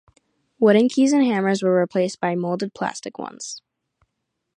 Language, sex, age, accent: English, female, under 19, United States English